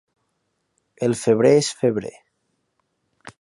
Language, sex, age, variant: Catalan, male, 19-29, Nord-Occidental